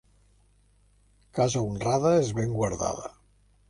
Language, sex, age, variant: Catalan, male, 70-79, Central